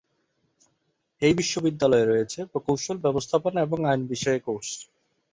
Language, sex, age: Bengali, male, 30-39